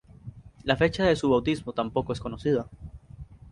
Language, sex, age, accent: Spanish, male, 19-29, América central